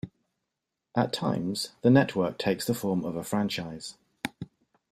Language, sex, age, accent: English, male, 40-49, England English